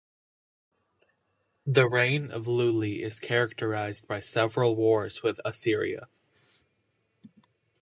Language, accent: English, United States English